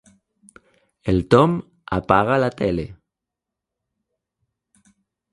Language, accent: Catalan, valencià